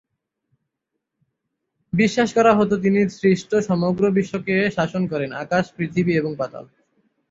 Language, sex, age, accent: Bengali, male, under 19, চলিত